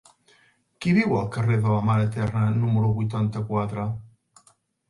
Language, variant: Catalan, Nord-Occidental